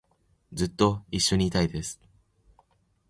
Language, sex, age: Japanese, male, 19-29